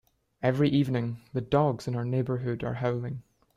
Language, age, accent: English, 19-29, Scottish English